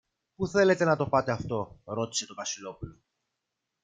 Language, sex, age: Greek, male, 30-39